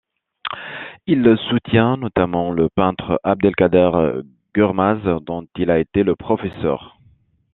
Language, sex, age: French, male, 30-39